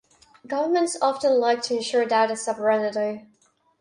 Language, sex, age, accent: English, female, under 19, England English